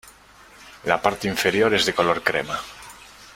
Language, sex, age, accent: Spanish, male, 30-39, España: Norte peninsular (Asturias, Castilla y León, Cantabria, País Vasco, Navarra, Aragón, La Rioja, Guadalajara, Cuenca)